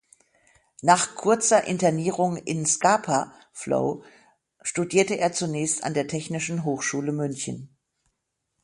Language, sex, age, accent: German, female, 50-59, Deutschland Deutsch